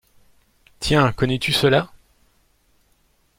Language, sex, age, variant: French, male, 30-39, Français de métropole